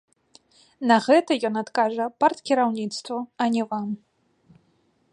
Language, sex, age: Belarusian, female, 19-29